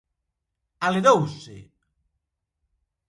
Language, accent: Galician, Neofalante